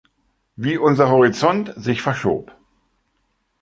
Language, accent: German, Deutschland Deutsch